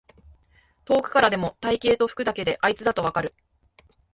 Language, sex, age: Japanese, female, 19-29